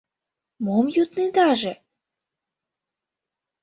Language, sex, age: Mari, female, under 19